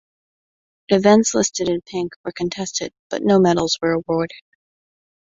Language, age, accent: English, under 19, United States English